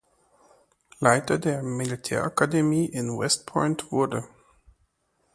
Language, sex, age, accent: German, male, 30-39, Deutschland Deutsch